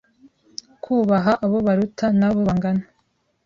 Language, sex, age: Kinyarwanda, female, 19-29